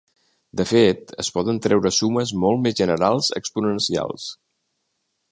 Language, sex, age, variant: Catalan, male, 60-69, Central